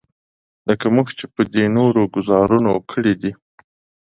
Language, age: Pashto, 30-39